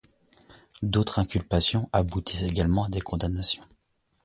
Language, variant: French, Français de métropole